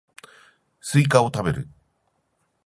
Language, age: Japanese, 50-59